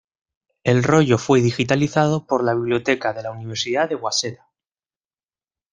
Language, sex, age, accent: Spanish, male, 19-29, España: Centro-Sur peninsular (Madrid, Toledo, Castilla-La Mancha)